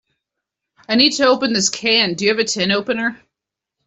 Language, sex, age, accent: English, female, 19-29, Canadian English